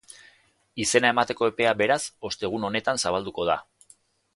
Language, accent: Basque, Erdialdekoa edo Nafarra (Gipuzkoa, Nafarroa)